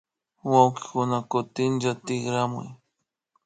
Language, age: Imbabura Highland Quichua, 30-39